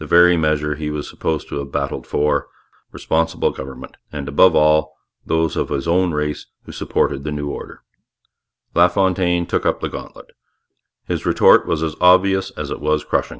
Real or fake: real